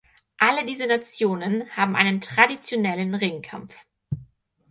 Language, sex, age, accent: German, female, 19-29, Deutschland Deutsch